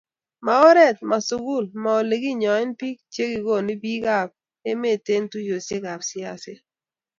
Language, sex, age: Kalenjin, female, 40-49